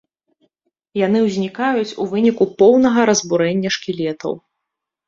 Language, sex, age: Belarusian, female, 30-39